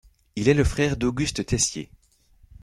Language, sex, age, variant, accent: French, male, 19-29, Français d'Europe, Français de Belgique